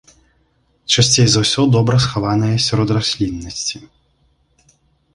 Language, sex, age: Belarusian, male, 19-29